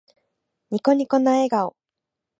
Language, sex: Japanese, female